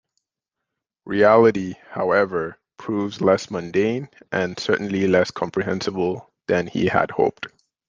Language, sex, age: English, male, 30-39